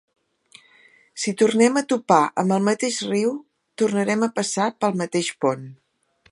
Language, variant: Catalan, Central